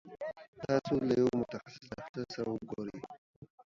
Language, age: Pashto, under 19